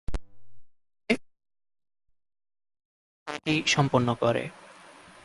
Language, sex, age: Bengali, male, 19-29